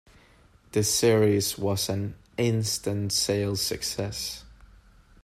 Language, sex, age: English, male, 19-29